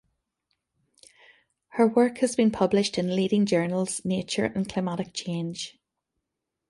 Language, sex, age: English, female, 50-59